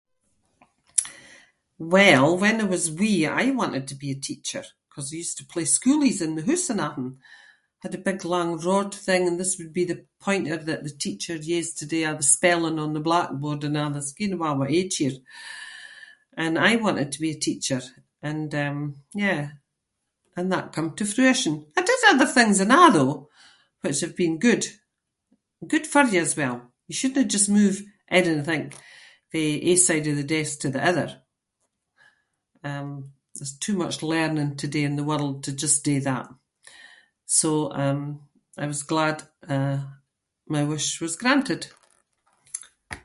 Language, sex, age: Scots, female, 70-79